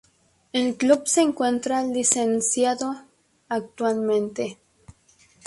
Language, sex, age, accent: Spanish, female, 19-29, México